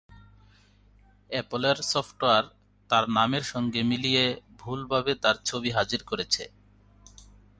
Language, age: Bengali, 30-39